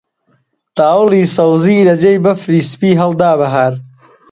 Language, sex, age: Central Kurdish, male, 19-29